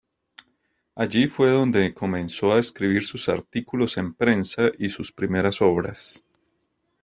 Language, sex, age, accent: Spanish, male, 40-49, Andino-Pacífico: Colombia, Perú, Ecuador, oeste de Bolivia y Venezuela andina